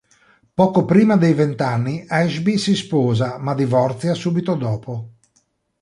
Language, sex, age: Italian, male, 40-49